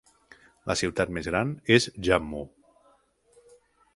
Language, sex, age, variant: Catalan, male, 30-39, Central